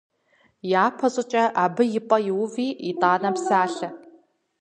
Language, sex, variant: Kabardian, female, Адыгэбзэ (Къэбэрдей, Кирил, псоми зэдай)